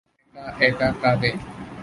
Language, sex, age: Bengali, male, 19-29